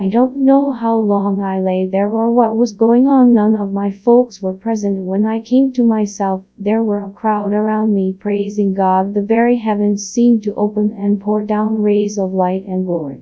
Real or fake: fake